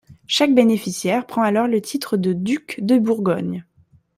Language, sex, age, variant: French, female, 19-29, Français de métropole